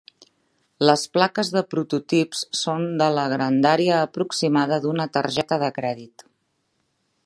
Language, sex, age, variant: Catalan, female, 50-59, Central